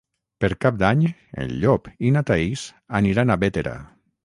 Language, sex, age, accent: Catalan, male, 40-49, valencià